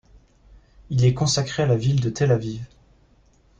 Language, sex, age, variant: French, male, 19-29, Français de métropole